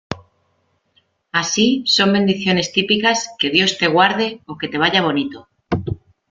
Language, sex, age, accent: Spanish, female, 30-39, España: Centro-Sur peninsular (Madrid, Toledo, Castilla-La Mancha)